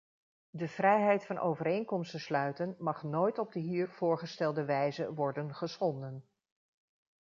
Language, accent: Dutch, Nederlands Nederlands